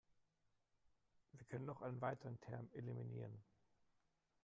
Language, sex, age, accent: German, male, 30-39, Deutschland Deutsch